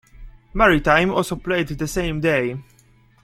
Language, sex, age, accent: English, male, 19-29, United States English